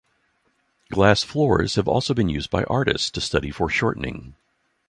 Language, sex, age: English, male, 60-69